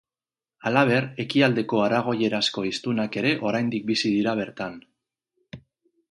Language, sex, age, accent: Basque, male, 30-39, Mendebalekoa (Araba, Bizkaia, Gipuzkoako mendebaleko herri batzuk)